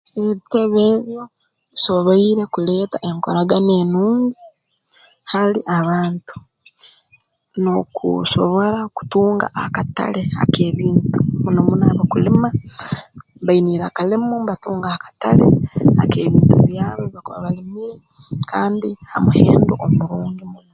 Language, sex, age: Tooro, female, 30-39